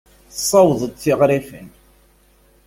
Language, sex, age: Kabyle, male, 30-39